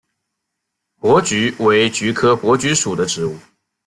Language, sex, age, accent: Chinese, male, 19-29, 出生地：浙江省